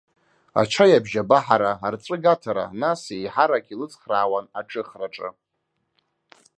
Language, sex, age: Abkhazian, male, 19-29